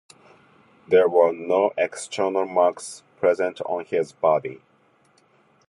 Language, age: English, 50-59